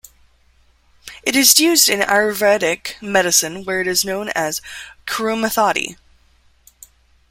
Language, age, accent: English, 19-29, United States English